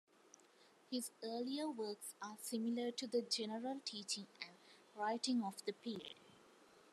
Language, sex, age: English, female, 19-29